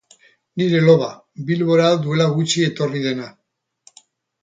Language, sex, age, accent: Basque, male, 60-69, Erdialdekoa edo Nafarra (Gipuzkoa, Nafarroa)